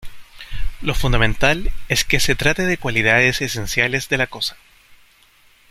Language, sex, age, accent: Spanish, male, 40-49, Chileno: Chile, Cuyo